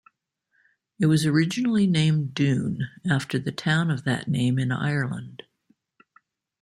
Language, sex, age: English, female, 60-69